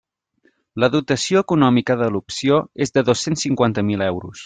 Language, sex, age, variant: Catalan, male, 30-39, Central